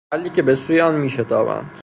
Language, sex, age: Persian, male, 19-29